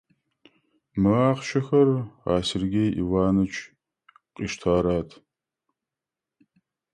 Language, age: Russian, 40-49